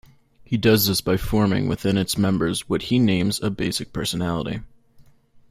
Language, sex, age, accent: English, male, under 19, United States English